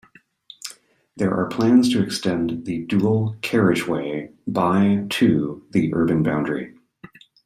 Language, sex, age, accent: English, male, 50-59, United States English